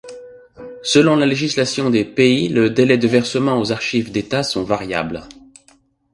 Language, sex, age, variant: French, male, 40-49, Français de métropole